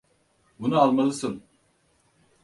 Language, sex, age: Turkish, male, 50-59